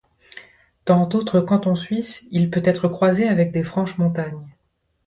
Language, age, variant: French, 30-39, Français de métropole